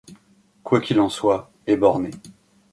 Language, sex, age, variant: French, male, 40-49, Français de métropole